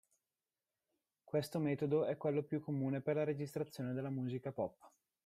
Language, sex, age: Italian, male, 30-39